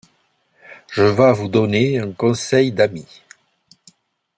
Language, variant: French, Français de métropole